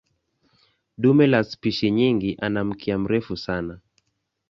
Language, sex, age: Swahili, male, 19-29